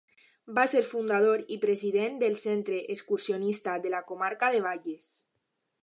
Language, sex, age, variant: Catalan, female, under 19, Alacantí